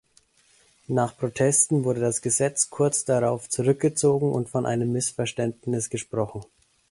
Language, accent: German, Deutschland Deutsch